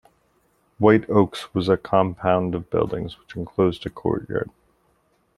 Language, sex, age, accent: English, male, 30-39, United States English